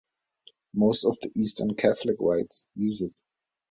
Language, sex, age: English, male, 30-39